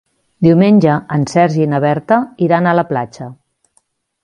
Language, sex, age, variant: Catalan, female, 40-49, Central